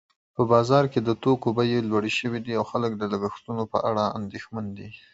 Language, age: Pashto, 19-29